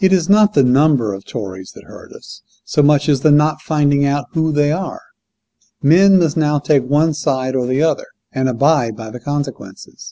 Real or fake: real